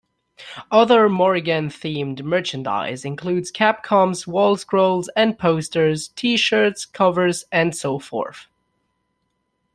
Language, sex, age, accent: English, male, 19-29, United States English